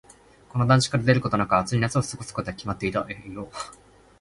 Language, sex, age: Japanese, male, 19-29